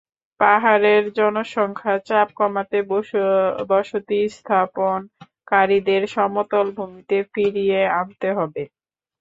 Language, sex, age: Bengali, female, 19-29